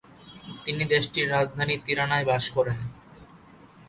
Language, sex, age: Bengali, male, 19-29